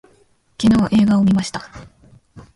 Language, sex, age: Japanese, female, 19-29